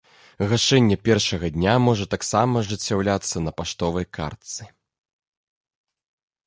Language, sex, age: Belarusian, male, 30-39